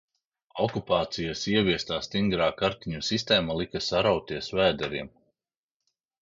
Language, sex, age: Latvian, male, 40-49